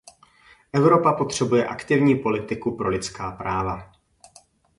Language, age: Czech, 40-49